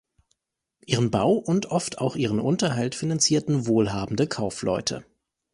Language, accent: German, Deutschland Deutsch